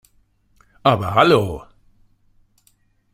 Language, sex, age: German, male, 60-69